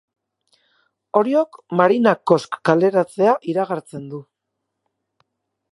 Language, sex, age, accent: Basque, female, 40-49, Erdialdekoa edo Nafarra (Gipuzkoa, Nafarroa)